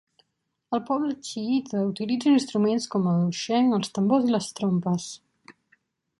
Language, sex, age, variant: Catalan, female, 19-29, Central